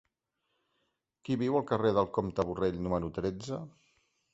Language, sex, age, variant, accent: Catalan, male, 40-49, Central, gironí